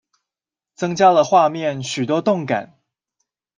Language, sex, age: Chinese, male, 19-29